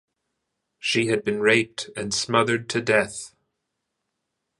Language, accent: English, United States English